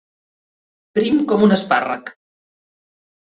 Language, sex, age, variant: Catalan, female, 50-59, Central